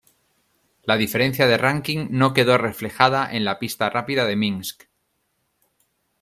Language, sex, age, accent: Spanish, male, 40-49, España: Norte peninsular (Asturias, Castilla y León, Cantabria, País Vasco, Navarra, Aragón, La Rioja, Guadalajara, Cuenca)